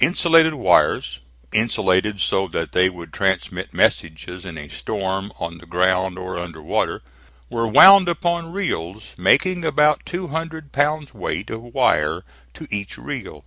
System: none